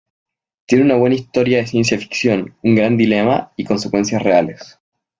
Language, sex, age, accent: Spanish, male, 19-29, Chileno: Chile, Cuyo